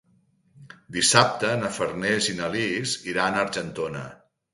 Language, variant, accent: Catalan, Central, central